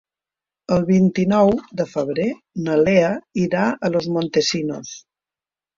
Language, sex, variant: Catalan, female, Central